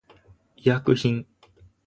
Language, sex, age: Japanese, male, under 19